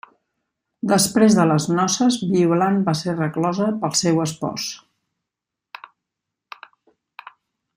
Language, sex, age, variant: Catalan, female, 50-59, Central